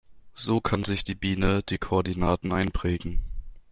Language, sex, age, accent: German, male, under 19, Deutschland Deutsch